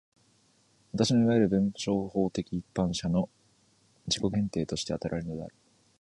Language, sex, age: Japanese, male, 19-29